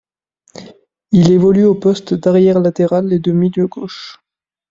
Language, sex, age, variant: French, male, 19-29, Français de métropole